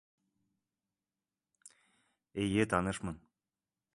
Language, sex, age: Bashkir, male, 19-29